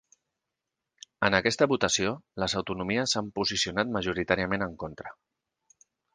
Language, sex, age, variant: Catalan, male, 50-59, Central